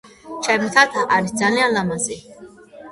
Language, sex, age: Georgian, female, under 19